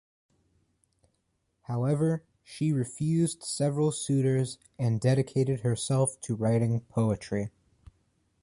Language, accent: English, United States English